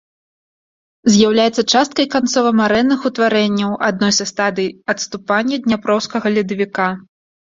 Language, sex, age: Belarusian, female, 19-29